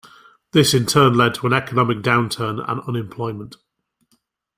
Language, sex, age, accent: English, male, 50-59, England English